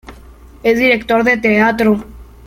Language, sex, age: Spanish, male, under 19